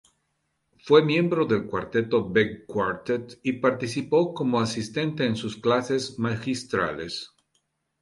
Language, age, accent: Spanish, 50-59, Andino-Pacífico: Colombia, Perú, Ecuador, oeste de Bolivia y Venezuela andina